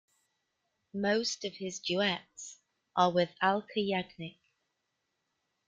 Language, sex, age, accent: English, female, 40-49, England English